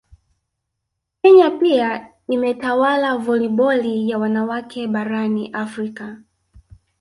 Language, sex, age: Swahili, female, 19-29